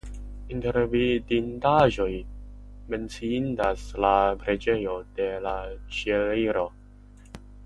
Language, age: Esperanto, under 19